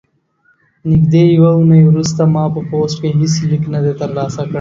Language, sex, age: Pashto, male, 19-29